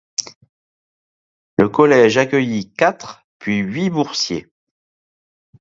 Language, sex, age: French, male, 40-49